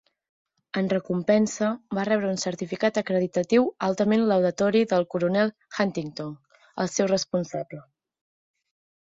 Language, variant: Catalan, Central